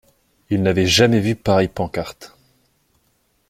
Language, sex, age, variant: French, male, 30-39, Français de métropole